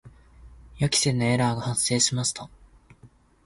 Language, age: Japanese, 19-29